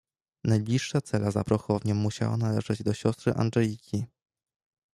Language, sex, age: Polish, male, 19-29